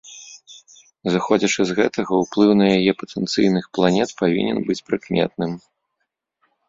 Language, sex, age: Belarusian, male, 30-39